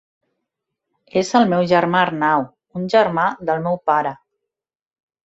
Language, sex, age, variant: Catalan, female, 40-49, Central